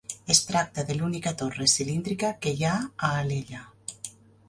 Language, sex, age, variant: Catalan, female, 40-49, Nord-Occidental